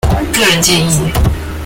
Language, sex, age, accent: Chinese, male, 19-29, 出生地：臺北市